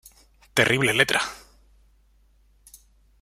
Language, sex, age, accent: Spanish, male, 30-39, España: Centro-Sur peninsular (Madrid, Toledo, Castilla-La Mancha)